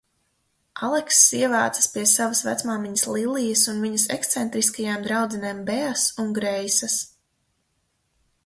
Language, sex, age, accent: Latvian, female, 19-29, Vidus dialekts